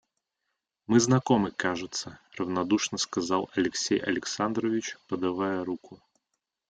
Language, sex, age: Russian, male, 30-39